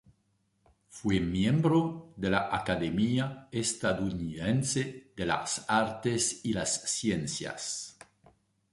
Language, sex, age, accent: Spanish, male, 60-69, Caribe: Cuba, Venezuela, Puerto Rico, República Dominicana, Panamá, Colombia caribeña, México caribeño, Costa del golfo de México